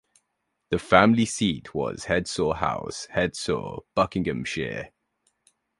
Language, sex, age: English, male, 19-29